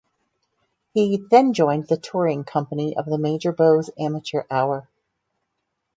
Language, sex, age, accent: English, female, 60-69, United States English